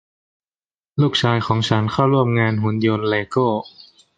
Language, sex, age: Thai, male, 19-29